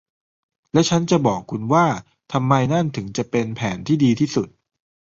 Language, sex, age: Thai, male, 30-39